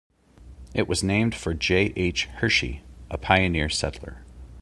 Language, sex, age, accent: English, male, 40-49, United States English